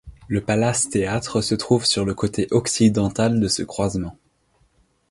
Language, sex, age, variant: French, male, under 19, Français de métropole